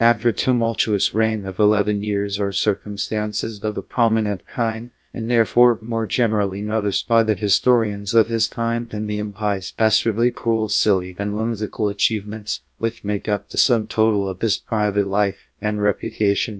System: TTS, GlowTTS